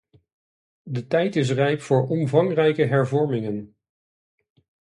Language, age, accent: Dutch, 40-49, Nederlands Nederlands